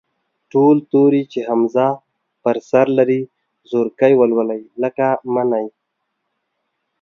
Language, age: Pashto, 30-39